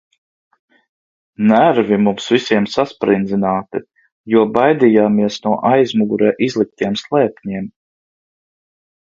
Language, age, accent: Latvian, 40-49, Kurzeme